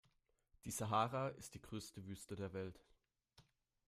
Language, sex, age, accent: German, male, 19-29, Deutschland Deutsch